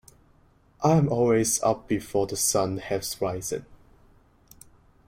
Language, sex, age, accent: English, male, 19-29, Hong Kong English